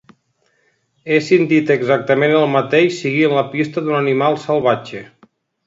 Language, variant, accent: Catalan, Nord-Occidental, nord-occidental